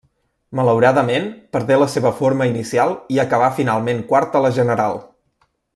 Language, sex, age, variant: Catalan, male, 19-29, Central